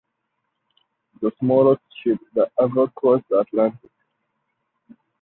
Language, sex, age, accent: English, male, 19-29, United States English